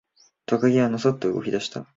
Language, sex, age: Japanese, male, 19-29